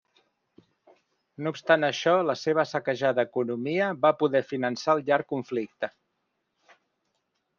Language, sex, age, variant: Catalan, male, 50-59, Central